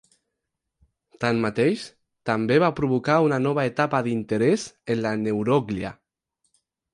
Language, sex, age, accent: Catalan, male, 19-29, aprenent (recent, des del castellà)